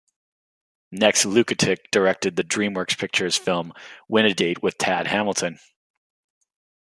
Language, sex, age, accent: English, male, 19-29, Canadian English